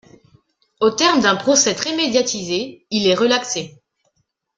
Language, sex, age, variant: French, female, 19-29, Français de métropole